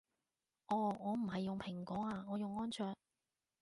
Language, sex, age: Cantonese, female, 30-39